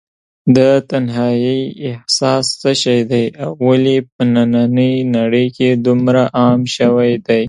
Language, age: Pashto, 19-29